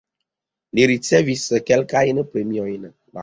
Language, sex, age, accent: Esperanto, male, 30-39, Internacia